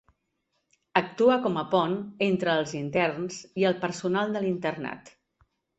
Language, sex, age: Catalan, female, 50-59